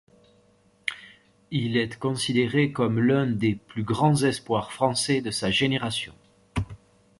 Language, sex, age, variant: French, male, 30-39, Français de métropole